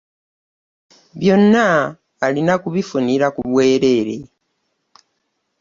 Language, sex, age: Ganda, female, 50-59